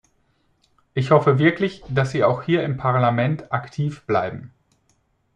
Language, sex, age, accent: German, male, 40-49, Deutschland Deutsch